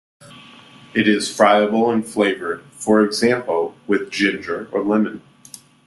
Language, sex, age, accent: English, male, 30-39, United States English